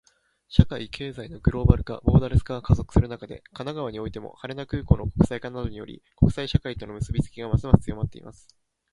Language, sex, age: Japanese, male, 30-39